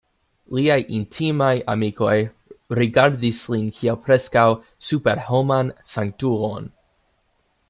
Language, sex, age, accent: Esperanto, male, 19-29, Internacia